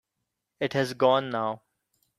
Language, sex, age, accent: English, male, 19-29, India and South Asia (India, Pakistan, Sri Lanka)